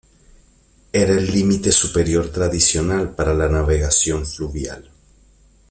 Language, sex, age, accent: Spanish, male, 40-49, Caribe: Cuba, Venezuela, Puerto Rico, República Dominicana, Panamá, Colombia caribeña, México caribeño, Costa del golfo de México